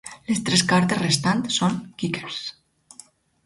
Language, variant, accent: Catalan, Alacantí, valencià